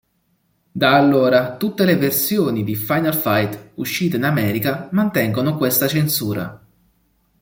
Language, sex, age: Italian, male, 19-29